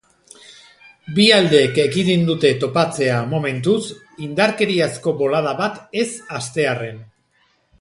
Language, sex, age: Basque, male, 40-49